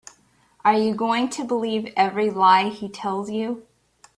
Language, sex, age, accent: English, female, 40-49, United States English